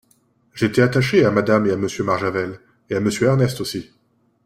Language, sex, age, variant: French, male, 19-29, Français de métropole